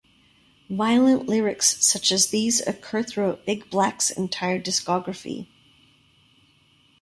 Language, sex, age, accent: English, female, 50-59, Canadian English